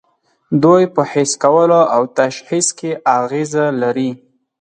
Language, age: Pashto, 19-29